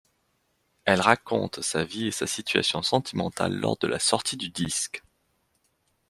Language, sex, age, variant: French, male, 30-39, Français de métropole